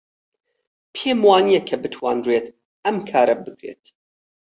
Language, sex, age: Central Kurdish, male, 30-39